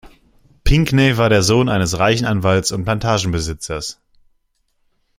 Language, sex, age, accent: German, male, 19-29, Deutschland Deutsch